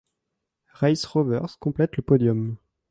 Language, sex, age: French, male, under 19